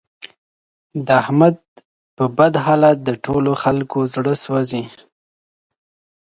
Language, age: Pashto, 19-29